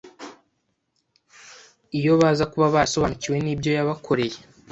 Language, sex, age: Kinyarwanda, male, 19-29